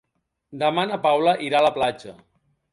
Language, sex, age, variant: Catalan, male, 50-59, Balear